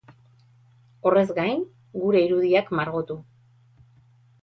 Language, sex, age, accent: Basque, female, 40-49, Erdialdekoa edo Nafarra (Gipuzkoa, Nafarroa)